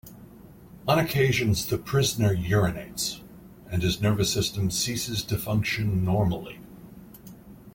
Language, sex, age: English, male, 50-59